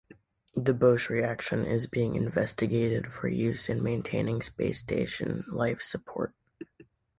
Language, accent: English, United States English